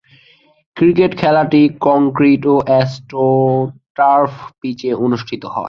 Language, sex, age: Bengali, male, 19-29